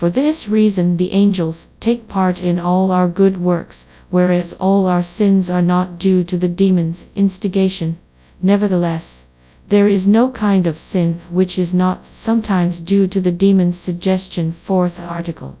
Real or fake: fake